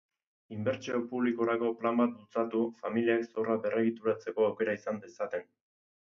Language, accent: Basque, Erdialdekoa edo Nafarra (Gipuzkoa, Nafarroa)